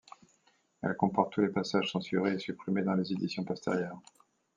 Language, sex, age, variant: French, male, 50-59, Français de métropole